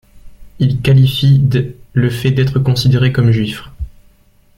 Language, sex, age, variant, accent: French, male, 19-29, Français des départements et régions d'outre-mer, Français de La Réunion